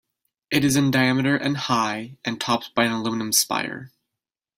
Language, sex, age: English, male, 19-29